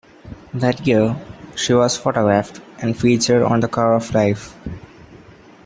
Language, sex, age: English, male, 19-29